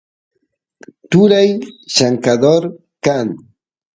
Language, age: Santiago del Estero Quichua, 30-39